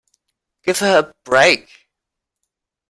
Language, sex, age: English, male, 19-29